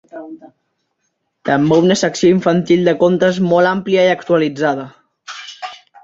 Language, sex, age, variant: Catalan, female, 40-49, Central